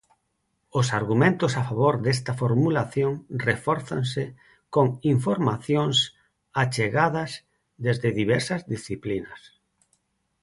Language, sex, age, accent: Galician, male, 40-49, Neofalante